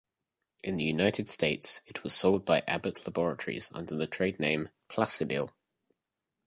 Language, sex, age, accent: English, male, 19-29, England English